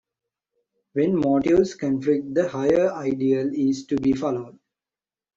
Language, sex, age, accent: English, male, 19-29, England English